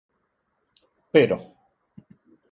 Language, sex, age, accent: Spanish, male, 40-49, España: Sur peninsular (Andalucia, Extremadura, Murcia)